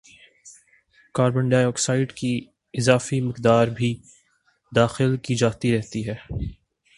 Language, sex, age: Urdu, male, 19-29